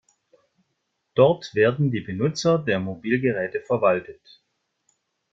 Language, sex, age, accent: German, male, 50-59, Deutschland Deutsch